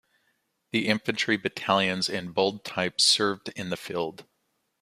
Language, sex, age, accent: English, male, 40-49, United States English